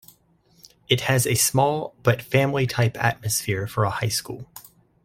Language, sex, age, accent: English, male, 30-39, United States English